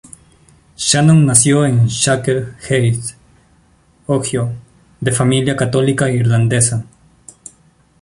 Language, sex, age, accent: Spanish, male, 19-29, Andino-Pacífico: Colombia, Perú, Ecuador, oeste de Bolivia y Venezuela andina